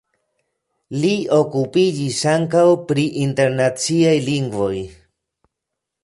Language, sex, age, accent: Esperanto, male, 40-49, Internacia